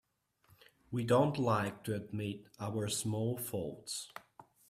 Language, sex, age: English, male, 19-29